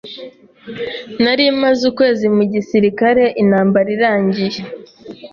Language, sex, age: Kinyarwanda, female, 19-29